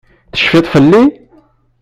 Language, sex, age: Kabyle, male, 40-49